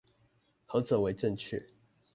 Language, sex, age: Chinese, male, 19-29